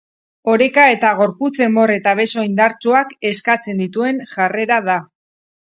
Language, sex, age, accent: Basque, female, 40-49, Erdialdekoa edo Nafarra (Gipuzkoa, Nafarroa)